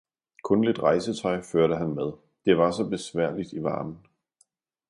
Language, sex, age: Danish, male, 40-49